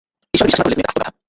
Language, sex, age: Bengali, male, 19-29